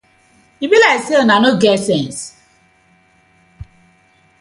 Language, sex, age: Nigerian Pidgin, female, 40-49